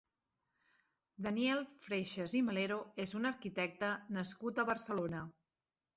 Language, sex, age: Catalan, female, 40-49